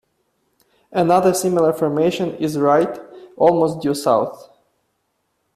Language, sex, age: English, male, 30-39